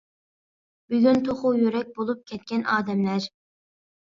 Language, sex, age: Uyghur, female, under 19